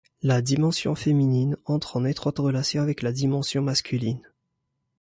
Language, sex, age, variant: French, male, 19-29, Français du nord de l'Afrique